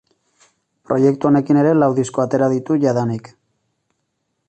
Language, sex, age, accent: Basque, male, 40-49, Erdialdekoa edo Nafarra (Gipuzkoa, Nafarroa)